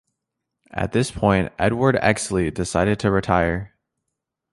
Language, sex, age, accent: English, male, under 19, United States English